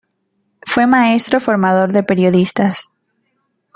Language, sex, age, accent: Spanish, female, under 19, Andino-Pacífico: Colombia, Perú, Ecuador, oeste de Bolivia y Venezuela andina